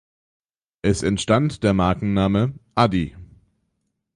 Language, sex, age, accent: German, male, under 19, Deutschland Deutsch; Österreichisches Deutsch